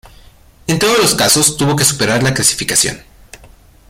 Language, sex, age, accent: Spanish, male, 19-29, México